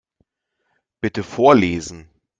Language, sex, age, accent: German, male, 40-49, Deutschland Deutsch